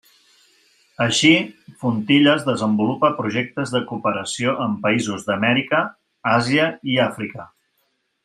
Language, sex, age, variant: Catalan, male, 40-49, Central